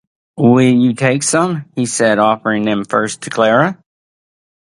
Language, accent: English, United States English